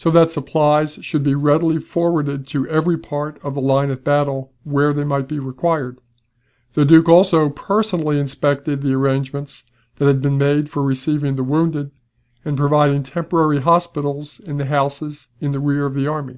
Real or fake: real